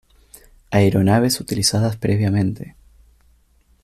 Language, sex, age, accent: Spanish, male, 19-29, Rioplatense: Argentina, Uruguay, este de Bolivia, Paraguay